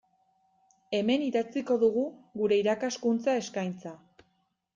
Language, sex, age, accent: Basque, female, 19-29, Erdialdekoa edo Nafarra (Gipuzkoa, Nafarroa)